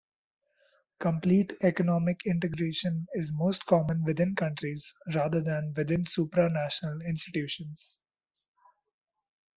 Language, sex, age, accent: English, male, 19-29, India and South Asia (India, Pakistan, Sri Lanka)